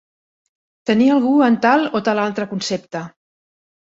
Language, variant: Catalan, Central